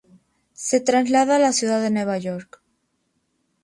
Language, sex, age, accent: Spanish, female, 19-29, México